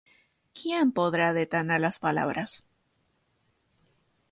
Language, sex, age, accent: Spanish, female, 19-29, Rioplatense: Argentina, Uruguay, este de Bolivia, Paraguay